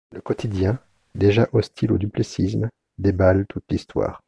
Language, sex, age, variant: French, male, 40-49, Français de métropole